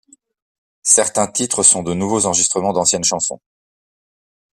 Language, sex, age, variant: French, male, 40-49, Français de métropole